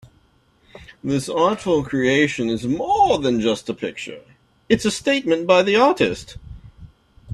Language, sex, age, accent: English, male, 40-49, United States English